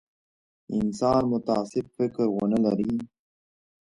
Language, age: Pashto, 19-29